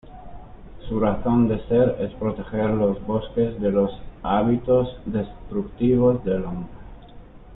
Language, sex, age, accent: Spanish, male, 30-39, España: Norte peninsular (Asturias, Castilla y León, Cantabria, País Vasco, Navarra, Aragón, La Rioja, Guadalajara, Cuenca)